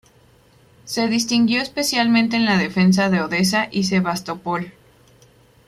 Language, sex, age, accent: Spanish, female, 19-29, México